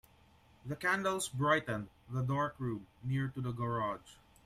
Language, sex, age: English, male, 19-29